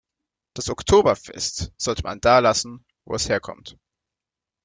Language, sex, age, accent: German, male, 19-29, Schweizerdeutsch